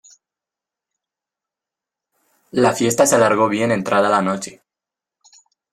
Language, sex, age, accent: Spanish, male, under 19, España: Centro-Sur peninsular (Madrid, Toledo, Castilla-La Mancha)